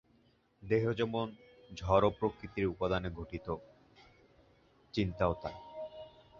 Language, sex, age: Bengali, male, 19-29